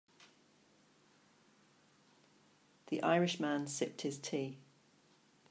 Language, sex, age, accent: English, female, 60-69, England English